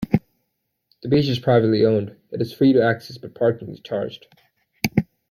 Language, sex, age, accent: English, male, 19-29, Canadian English